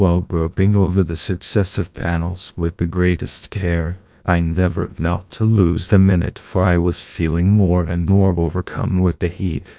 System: TTS, GlowTTS